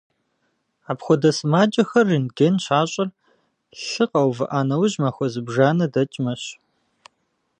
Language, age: Kabardian, 40-49